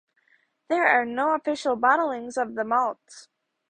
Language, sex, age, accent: English, female, under 19, United States English